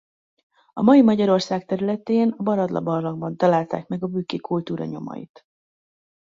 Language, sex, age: Hungarian, female, 19-29